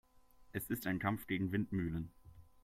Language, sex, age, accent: German, male, 19-29, Deutschland Deutsch